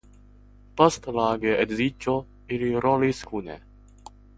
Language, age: Esperanto, under 19